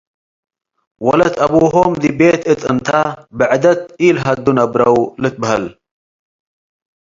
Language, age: Tigre, 30-39